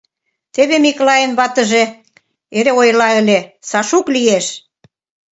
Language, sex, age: Mari, female, 19-29